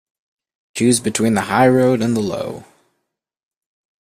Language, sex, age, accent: English, male, 19-29, United States English